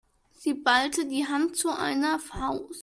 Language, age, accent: German, under 19, Deutschland Deutsch